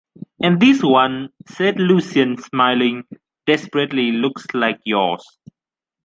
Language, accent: English, United States English